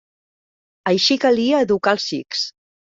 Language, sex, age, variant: Catalan, female, 40-49, Central